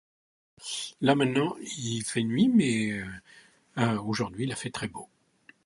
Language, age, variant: French, 60-69, Français de métropole